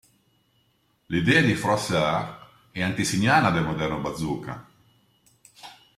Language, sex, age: Italian, male, 60-69